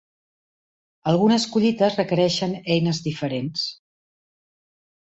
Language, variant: Catalan, Central